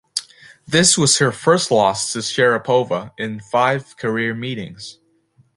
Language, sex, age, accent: English, male, 19-29, United States English